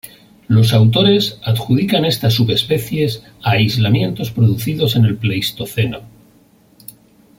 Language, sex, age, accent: Spanish, male, 50-59, España: Norte peninsular (Asturias, Castilla y León, Cantabria, País Vasco, Navarra, Aragón, La Rioja, Guadalajara, Cuenca)